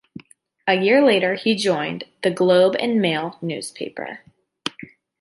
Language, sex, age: English, female, 19-29